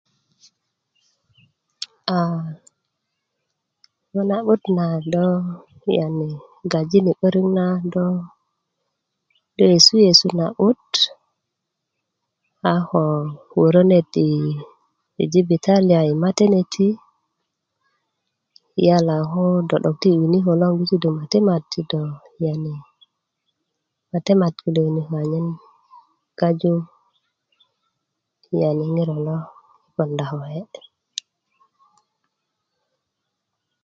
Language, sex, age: Kuku, female, 19-29